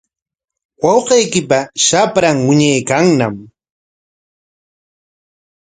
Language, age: Corongo Ancash Quechua, 40-49